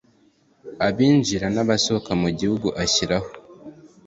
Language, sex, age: Kinyarwanda, male, 19-29